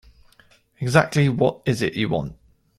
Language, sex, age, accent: English, male, 30-39, England English